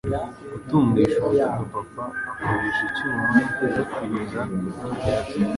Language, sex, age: Kinyarwanda, male, 19-29